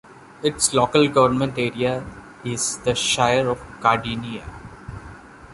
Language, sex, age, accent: English, male, 30-39, India and South Asia (India, Pakistan, Sri Lanka)